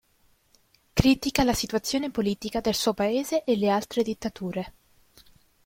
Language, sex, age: Italian, female, 19-29